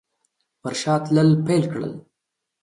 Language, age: Pashto, 30-39